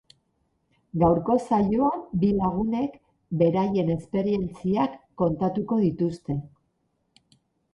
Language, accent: Basque, Mendebalekoa (Araba, Bizkaia, Gipuzkoako mendebaleko herri batzuk)